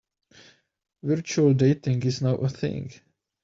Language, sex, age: English, male, 30-39